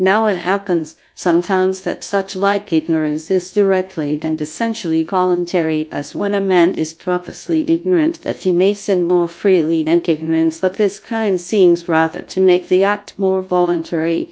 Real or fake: fake